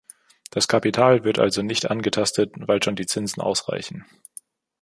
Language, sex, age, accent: German, male, 19-29, Deutschland Deutsch